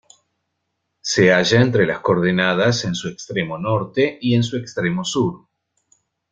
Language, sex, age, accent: Spanish, male, 50-59, Rioplatense: Argentina, Uruguay, este de Bolivia, Paraguay